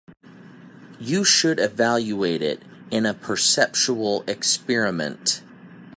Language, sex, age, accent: English, male, 30-39, United States English